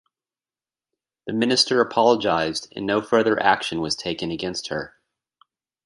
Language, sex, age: English, male, 40-49